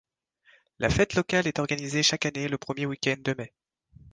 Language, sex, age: French, male, 19-29